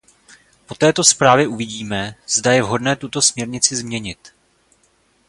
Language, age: Czech, 30-39